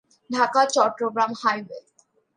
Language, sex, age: Bengali, female, under 19